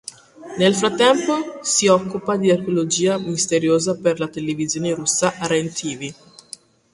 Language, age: Italian, 40-49